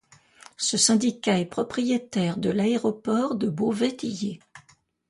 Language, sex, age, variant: French, female, 70-79, Français de métropole